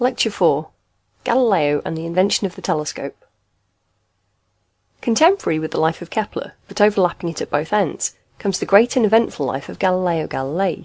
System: none